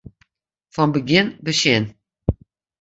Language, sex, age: Western Frisian, female, 50-59